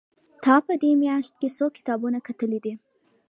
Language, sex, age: Pashto, female, under 19